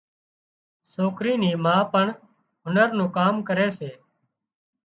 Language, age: Wadiyara Koli, 30-39